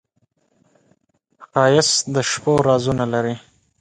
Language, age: Pashto, 19-29